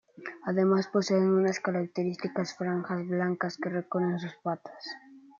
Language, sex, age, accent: Spanish, male, under 19, España: Norte peninsular (Asturias, Castilla y León, Cantabria, País Vasco, Navarra, Aragón, La Rioja, Guadalajara, Cuenca)